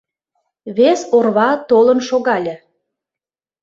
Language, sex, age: Mari, female, 40-49